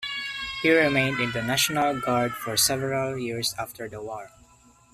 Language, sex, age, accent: English, male, under 19, Filipino